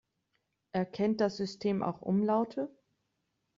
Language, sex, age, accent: German, female, 30-39, Deutschland Deutsch